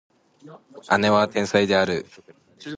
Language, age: Japanese, 19-29